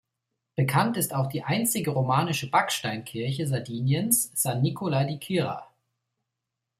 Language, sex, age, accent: German, male, 30-39, Deutschland Deutsch